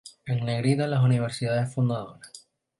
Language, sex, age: Spanish, male, 19-29